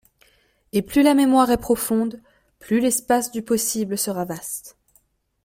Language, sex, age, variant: French, female, 19-29, Français de métropole